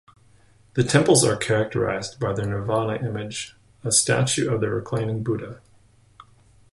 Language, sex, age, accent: English, male, 50-59, United States English